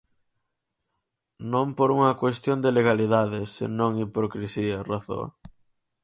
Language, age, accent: Galician, 19-29, Atlántico (seseo e gheada)